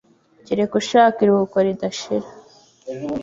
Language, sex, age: Kinyarwanda, female, 30-39